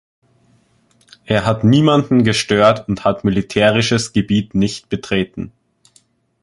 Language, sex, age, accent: German, male, under 19, Österreichisches Deutsch